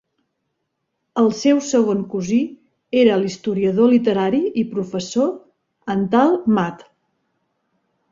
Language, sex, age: Catalan, female, 40-49